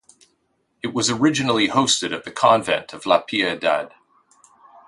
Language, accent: English, Canadian English